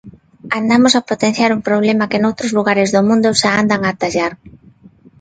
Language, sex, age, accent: Galician, female, 40-49, Neofalante